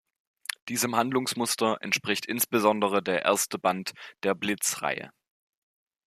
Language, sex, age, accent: German, male, 19-29, Deutschland Deutsch